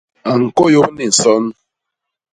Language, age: Basaa, 40-49